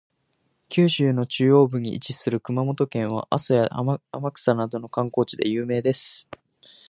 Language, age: Japanese, 19-29